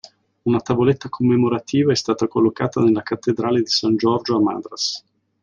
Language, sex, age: Italian, male, 40-49